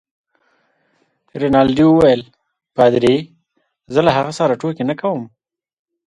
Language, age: Pashto, 30-39